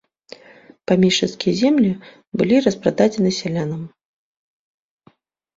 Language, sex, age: Belarusian, female, 30-39